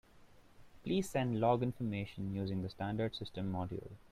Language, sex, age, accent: English, male, 19-29, India and South Asia (India, Pakistan, Sri Lanka)